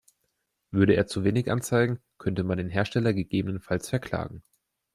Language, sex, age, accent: German, male, 19-29, Deutschland Deutsch